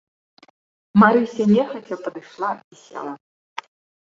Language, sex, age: Belarusian, female, 19-29